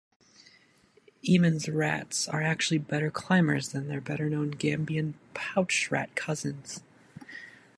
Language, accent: English, United States English